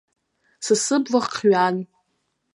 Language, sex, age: Abkhazian, female, 19-29